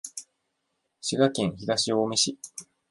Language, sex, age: Japanese, male, 19-29